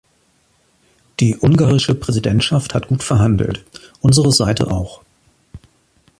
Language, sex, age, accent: German, male, 40-49, Deutschland Deutsch